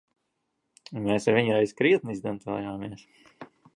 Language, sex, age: Latvian, male, 19-29